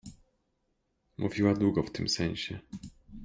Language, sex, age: Polish, male, 19-29